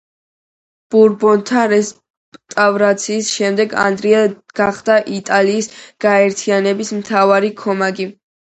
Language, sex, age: Georgian, female, 19-29